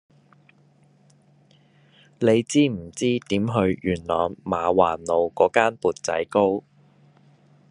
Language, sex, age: Cantonese, male, 30-39